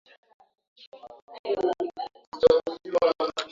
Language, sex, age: Swahili, female, 19-29